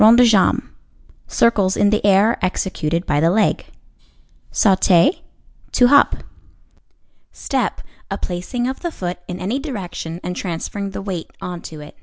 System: none